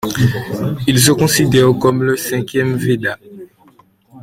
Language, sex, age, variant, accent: French, male, 19-29, Français des départements et régions d'outre-mer, Français de Guadeloupe